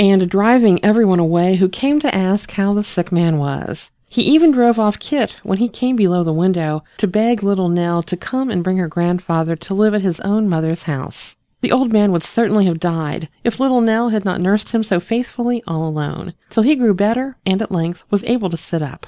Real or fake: real